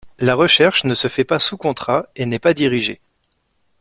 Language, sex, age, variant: French, male, 30-39, Français de métropole